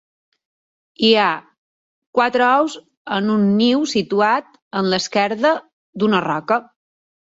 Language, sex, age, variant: Catalan, female, 40-49, Balear